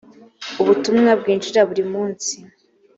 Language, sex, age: Kinyarwanda, female, 19-29